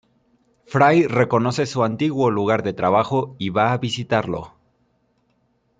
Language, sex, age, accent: Spanish, male, 19-29, México